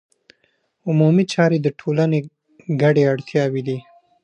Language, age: Pashto, 30-39